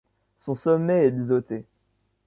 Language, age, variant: French, under 19, Français de métropole